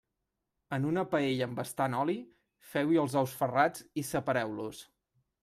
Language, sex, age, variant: Catalan, male, 19-29, Central